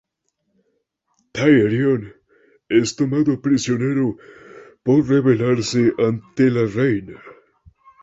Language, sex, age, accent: Spanish, male, 19-29, Andino-Pacífico: Colombia, Perú, Ecuador, oeste de Bolivia y Venezuela andina